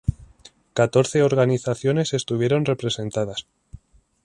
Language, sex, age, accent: Spanish, male, 19-29, España: Norte peninsular (Asturias, Castilla y León, Cantabria, País Vasco, Navarra, Aragón, La Rioja, Guadalajara, Cuenca)